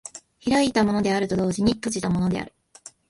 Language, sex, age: Japanese, female, 19-29